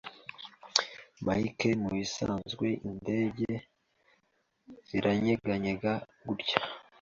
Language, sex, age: Kinyarwanda, male, 19-29